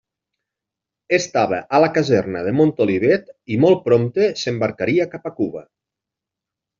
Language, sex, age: Catalan, male, 40-49